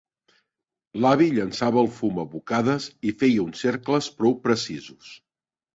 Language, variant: Catalan, Central